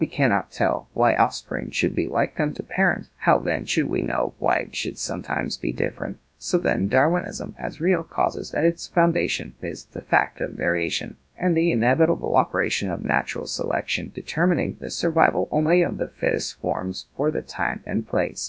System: TTS, GradTTS